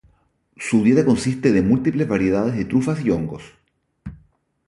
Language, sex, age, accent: Spanish, male, 40-49, Chileno: Chile, Cuyo